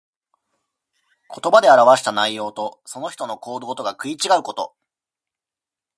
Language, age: Japanese, 19-29